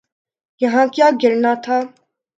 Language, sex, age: Urdu, female, 19-29